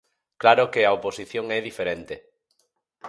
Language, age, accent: Galician, 40-49, Normativo (estándar)